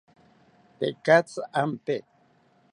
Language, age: South Ucayali Ashéninka, 60-69